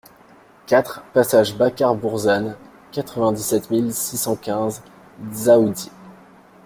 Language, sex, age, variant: French, male, 19-29, Français de métropole